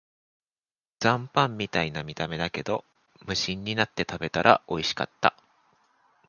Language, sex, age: Japanese, male, 19-29